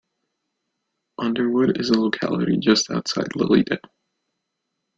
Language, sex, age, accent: English, male, 19-29, United States English